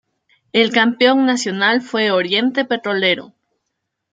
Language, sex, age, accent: Spanish, female, 30-39, América central